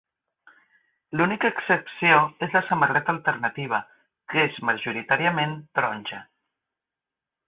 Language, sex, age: Catalan, female, 50-59